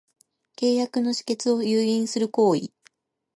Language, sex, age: Japanese, female, 30-39